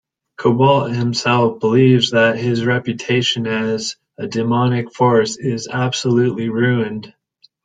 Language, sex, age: English, male, 30-39